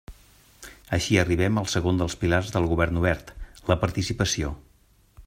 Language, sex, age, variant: Catalan, male, 50-59, Central